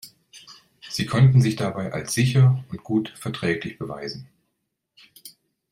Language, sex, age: German, male, 50-59